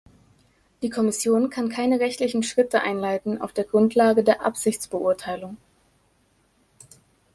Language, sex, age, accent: German, female, 19-29, Deutschland Deutsch